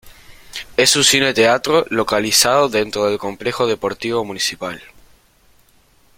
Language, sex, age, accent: Spanish, male, under 19, Rioplatense: Argentina, Uruguay, este de Bolivia, Paraguay